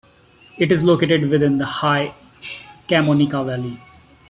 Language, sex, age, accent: English, male, 30-39, India and South Asia (India, Pakistan, Sri Lanka)